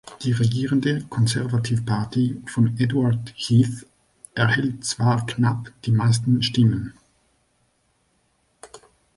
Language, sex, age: German, male, 30-39